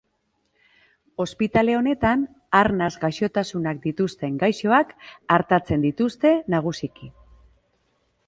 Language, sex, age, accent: Basque, female, 40-49, Erdialdekoa edo Nafarra (Gipuzkoa, Nafarroa)